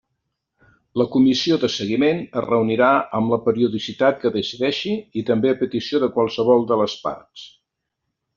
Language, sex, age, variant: Catalan, male, 70-79, Central